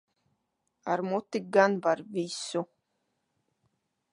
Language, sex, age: Latvian, female, 30-39